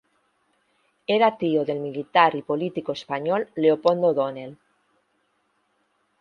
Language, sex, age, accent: Spanish, female, 50-59, España: Centro-Sur peninsular (Madrid, Toledo, Castilla-La Mancha)